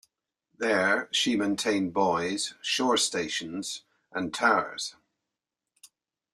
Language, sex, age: English, male, 70-79